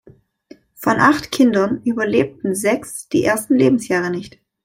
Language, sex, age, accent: German, female, 19-29, Deutschland Deutsch